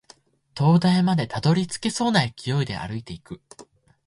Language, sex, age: Japanese, male, 19-29